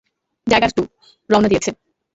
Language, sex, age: Bengali, female, under 19